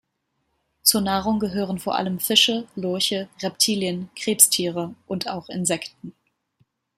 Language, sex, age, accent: German, female, 30-39, Deutschland Deutsch